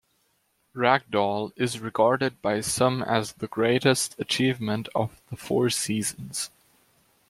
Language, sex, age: English, male, under 19